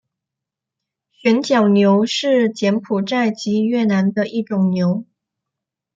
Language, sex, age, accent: Chinese, female, 19-29, 出生地：广东省